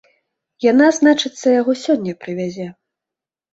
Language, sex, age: Belarusian, female, 30-39